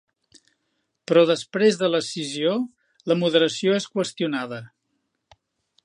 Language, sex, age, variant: Catalan, male, 60-69, Central